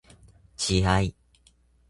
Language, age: Japanese, 19-29